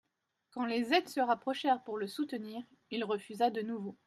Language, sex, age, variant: French, female, 30-39, Français de métropole